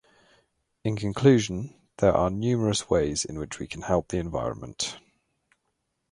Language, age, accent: English, 19-29, England English